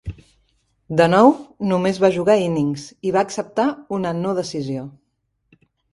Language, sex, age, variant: Catalan, female, 40-49, Central